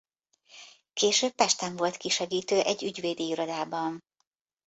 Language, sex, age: Hungarian, female, 50-59